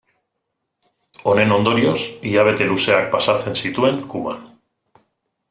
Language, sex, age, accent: Basque, male, 40-49, Mendebalekoa (Araba, Bizkaia, Gipuzkoako mendebaleko herri batzuk)